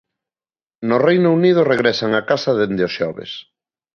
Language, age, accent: Galician, 30-39, Normativo (estándar)